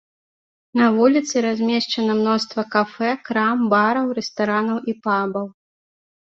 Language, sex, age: Belarusian, female, 19-29